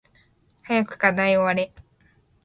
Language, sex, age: Japanese, female, 19-29